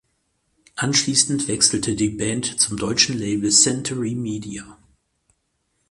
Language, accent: German, Deutschland Deutsch